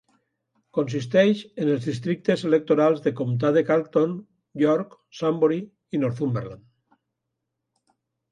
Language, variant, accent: Catalan, Valencià central, valencià